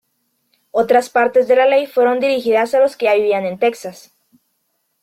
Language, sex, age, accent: Spanish, female, 19-29, América central